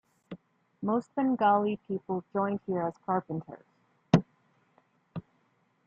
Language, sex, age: English, female, 19-29